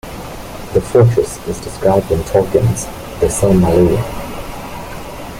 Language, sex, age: English, male, 19-29